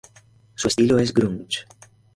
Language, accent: Spanish, España: Centro-Sur peninsular (Madrid, Toledo, Castilla-La Mancha)